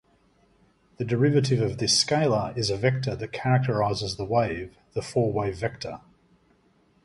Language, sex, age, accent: English, male, 50-59, Australian English